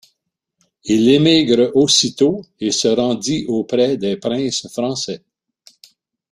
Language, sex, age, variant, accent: French, male, 70-79, Français d'Amérique du Nord, Français du Canada